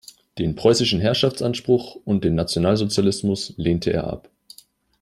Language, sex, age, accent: German, male, 19-29, Deutschland Deutsch